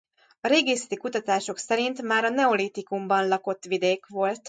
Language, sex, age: Hungarian, female, 30-39